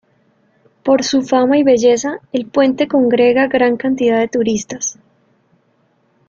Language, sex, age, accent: Spanish, female, 19-29, Andino-Pacífico: Colombia, Perú, Ecuador, oeste de Bolivia y Venezuela andina